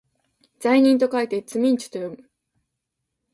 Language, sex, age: Japanese, female, 19-29